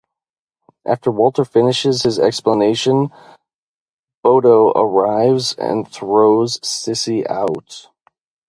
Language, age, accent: English, 19-29, United States English; midwest